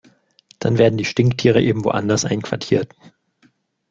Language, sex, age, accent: German, male, 19-29, Deutschland Deutsch